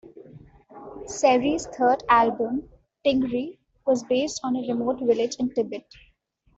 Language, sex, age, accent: English, female, 19-29, India and South Asia (India, Pakistan, Sri Lanka)